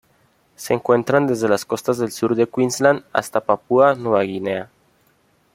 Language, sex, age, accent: Spanish, male, 19-29, México